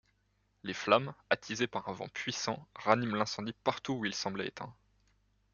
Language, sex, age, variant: French, male, 19-29, Français de métropole